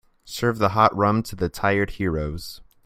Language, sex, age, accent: English, male, 19-29, United States English